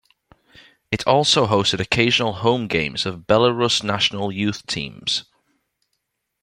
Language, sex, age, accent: English, male, 19-29, England English